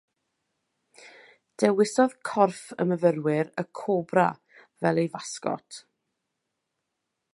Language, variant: Welsh, Mid Wales